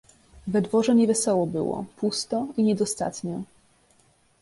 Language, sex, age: Polish, female, 19-29